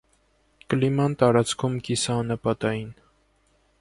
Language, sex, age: Armenian, male, 19-29